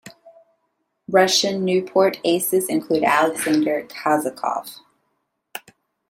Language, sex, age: English, female, 19-29